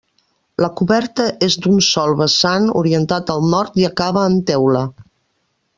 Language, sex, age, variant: Catalan, female, 60-69, Central